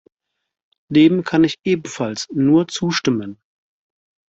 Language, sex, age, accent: German, male, 30-39, Deutschland Deutsch